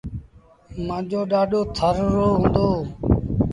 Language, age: Sindhi Bhil, 40-49